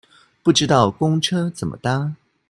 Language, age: Chinese, 30-39